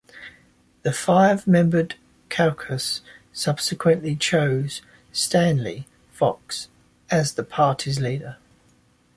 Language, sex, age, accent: English, male, 30-39, England English